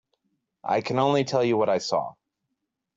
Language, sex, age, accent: English, male, 19-29, United States English